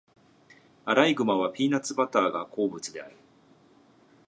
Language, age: Japanese, 40-49